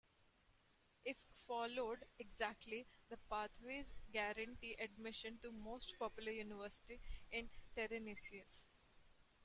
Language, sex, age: English, female, 19-29